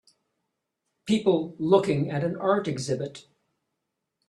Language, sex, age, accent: English, male, 60-69, Canadian English